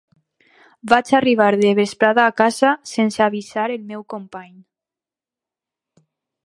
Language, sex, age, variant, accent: Catalan, female, under 19, Alacantí, valencià